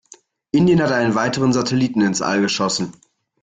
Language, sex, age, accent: German, male, 19-29, Deutschland Deutsch